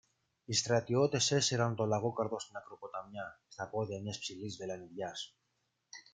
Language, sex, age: Greek, male, 30-39